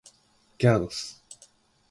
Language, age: Japanese, 19-29